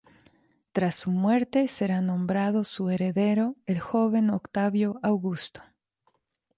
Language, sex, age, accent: Spanish, female, 40-49, México; Andino-Pacífico: Colombia, Perú, Ecuador, oeste de Bolivia y Venezuela andina